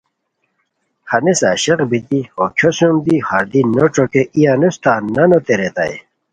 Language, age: Khowar, 30-39